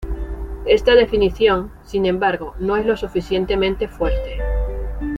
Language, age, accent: Spanish, 40-49, España: Norte peninsular (Asturias, Castilla y León, Cantabria, País Vasco, Navarra, Aragón, La Rioja, Guadalajara, Cuenca)